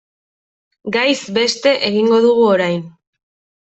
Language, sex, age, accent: Basque, female, 19-29, Mendebalekoa (Araba, Bizkaia, Gipuzkoako mendebaleko herri batzuk)